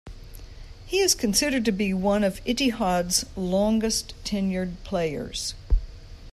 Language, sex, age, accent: English, female, 60-69, United States English